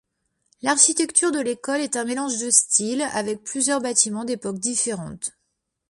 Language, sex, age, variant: French, female, 40-49, Français de métropole